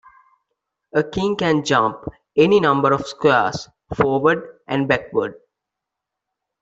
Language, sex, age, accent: English, male, 19-29, India and South Asia (India, Pakistan, Sri Lanka)